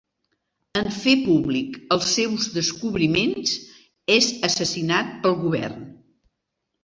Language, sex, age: Catalan, female, 70-79